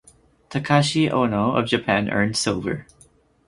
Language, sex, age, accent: English, male, 19-29, United States English